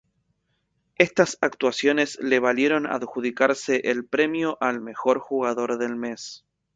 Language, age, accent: Spanish, 19-29, Rioplatense: Argentina, Uruguay, este de Bolivia, Paraguay